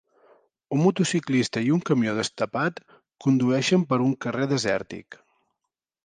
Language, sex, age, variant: Catalan, male, 40-49, Central